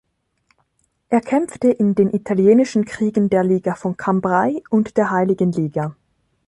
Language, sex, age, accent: German, female, 19-29, Schweizerdeutsch